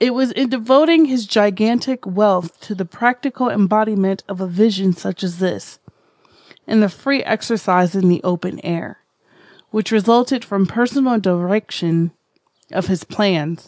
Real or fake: real